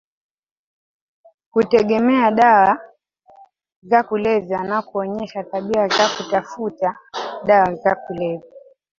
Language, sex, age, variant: Swahili, female, 19-29, Kiswahili cha Bara ya Kenya